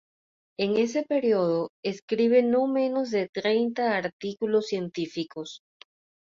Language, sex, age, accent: Spanish, female, 30-39, Caribe: Cuba, Venezuela, Puerto Rico, República Dominicana, Panamá, Colombia caribeña, México caribeño, Costa del golfo de México